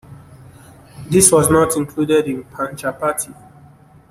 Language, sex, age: English, male, 19-29